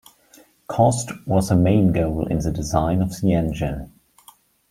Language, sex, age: English, male, 30-39